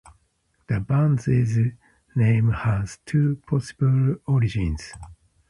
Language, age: English, 50-59